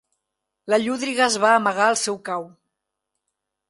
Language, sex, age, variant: Catalan, female, 60-69, Central